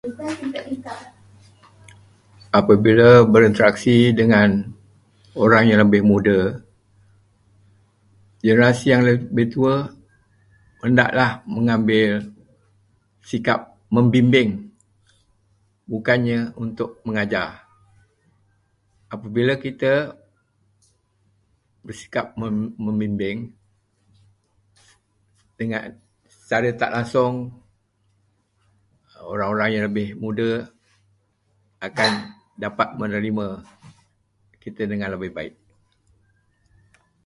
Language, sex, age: Malay, male, 70-79